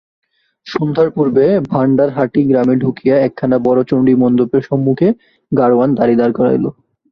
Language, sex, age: Bengali, male, 19-29